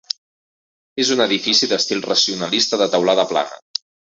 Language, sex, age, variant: Catalan, male, 30-39, Central